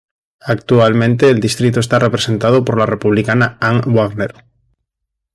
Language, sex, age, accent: Spanish, male, 30-39, España: Norte peninsular (Asturias, Castilla y León, Cantabria, País Vasco, Navarra, Aragón, La Rioja, Guadalajara, Cuenca)